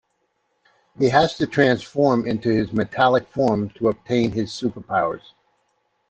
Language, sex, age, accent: English, male, 60-69, United States English